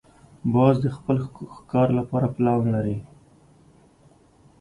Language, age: Pashto, 30-39